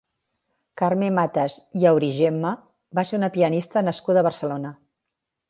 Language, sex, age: Catalan, female, 50-59